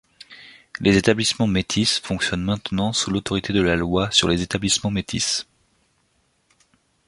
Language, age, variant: French, 30-39, Français de métropole